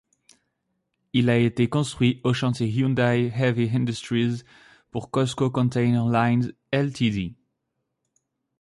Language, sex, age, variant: French, male, 19-29, Français de métropole